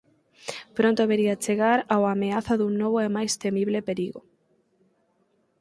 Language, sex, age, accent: Galician, female, 19-29, Oriental (común en zona oriental)